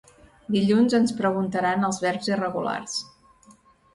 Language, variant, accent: Catalan, Central, central